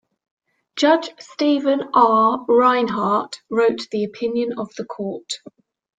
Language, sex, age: English, female, 50-59